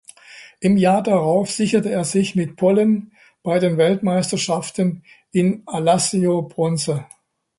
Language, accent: German, Deutschland Deutsch